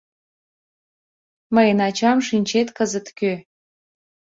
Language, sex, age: Mari, female, 30-39